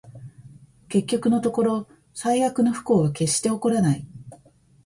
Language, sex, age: Japanese, female, 50-59